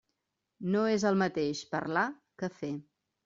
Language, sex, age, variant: Catalan, female, 40-49, Central